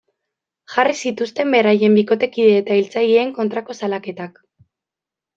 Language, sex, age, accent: Basque, female, 19-29, Mendebalekoa (Araba, Bizkaia, Gipuzkoako mendebaleko herri batzuk)